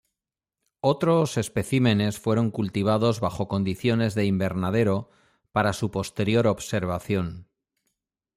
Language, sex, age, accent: Spanish, male, 50-59, España: Norte peninsular (Asturias, Castilla y León, Cantabria, País Vasco, Navarra, Aragón, La Rioja, Guadalajara, Cuenca)